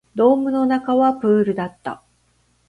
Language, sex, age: Japanese, female, 50-59